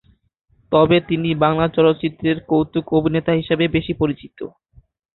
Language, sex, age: Bengali, male, under 19